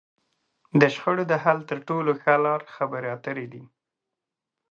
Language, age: Pashto, 30-39